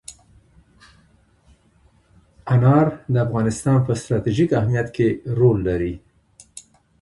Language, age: Pashto, 50-59